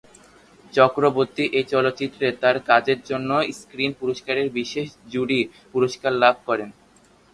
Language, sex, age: Bengali, male, under 19